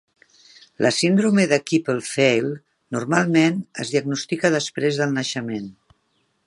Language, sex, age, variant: Catalan, female, 50-59, Central